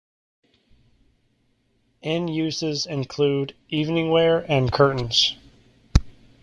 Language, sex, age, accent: English, male, 19-29, United States English